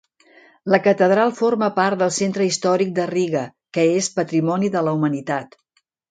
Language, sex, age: Catalan, female, 60-69